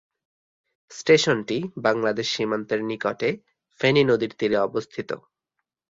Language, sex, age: Bengali, male, 19-29